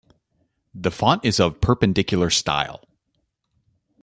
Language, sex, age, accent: English, male, 30-39, United States English